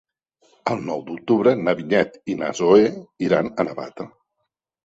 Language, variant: Catalan, Central